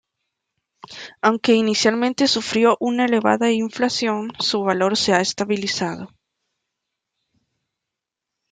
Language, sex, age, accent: Spanish, female, 19-29, América central